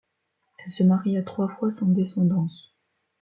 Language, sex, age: French, female, under 19